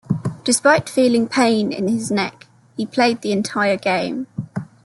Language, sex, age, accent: English, female, 19-29, England English